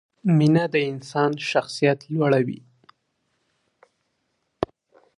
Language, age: Pashto, 19-29